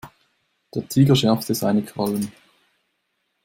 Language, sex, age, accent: German, male, 19-29, Schweizerdeutsch